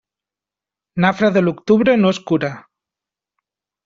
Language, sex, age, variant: Catalan, male, 30-39, Central